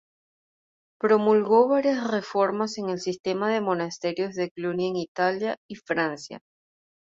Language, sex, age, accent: Spanish, female, 30-39, Caribe: Cuba, Venezuela, Puerto Rico, República Dominicana, Panamá, Colombia caribeña, México caribeño, Costa del golfo de México